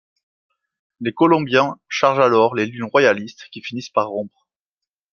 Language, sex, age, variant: French, male, 30-39, Français de métropole